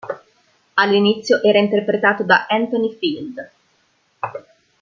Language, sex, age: Italian, female, 19-29